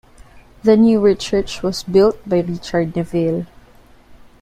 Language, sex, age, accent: English, female, 19-29, Filipino